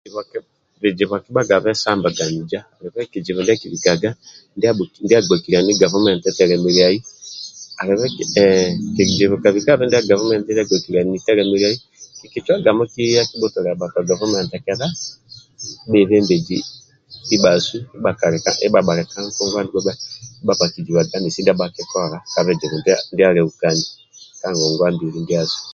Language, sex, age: Amba (Uganda), male, 30-39